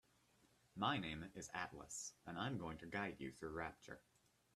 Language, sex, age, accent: English, male, 19-29, United States English